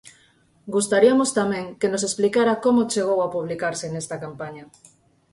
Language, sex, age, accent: Galician, female, 50-59, Normativo (estándar)